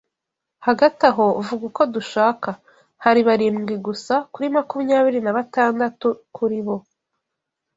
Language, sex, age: Kinyarwanda, female, 19-29